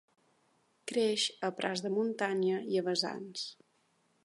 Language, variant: Catalan, Balear